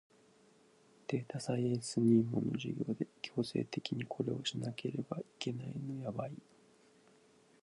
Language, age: Japanese, under 19